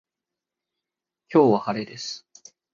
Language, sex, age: Japanese, male, 19-29